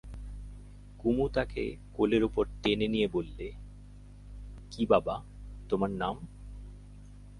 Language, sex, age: Bengali, male, 40-49